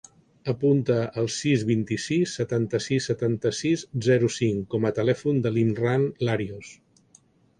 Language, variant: Catalan, Central